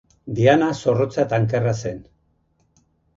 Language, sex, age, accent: Basque, male, 50-59, Erdialdekoa edo Nafarra (Gipuzkoa, Nafarroa)